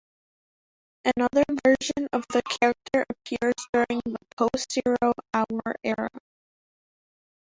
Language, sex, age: English, female, under 19